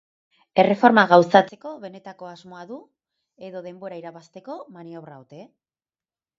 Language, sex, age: Basque, female, 40-49